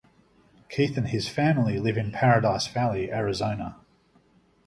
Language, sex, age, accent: English, male, 50-59, Australian English